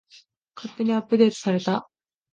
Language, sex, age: Japanese, female, 19-29